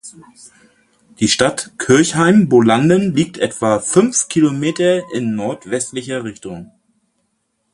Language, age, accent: German, 40-49, Deutschland Deutsch